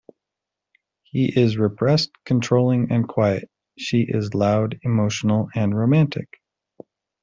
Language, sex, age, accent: English, male, 30-39, United States English